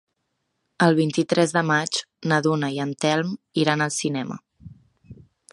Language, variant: Catalan, Central